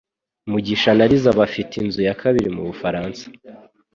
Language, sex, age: Kinyarwanda, male, 19-29